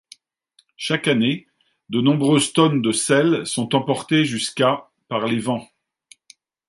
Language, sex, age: French, male, 50-59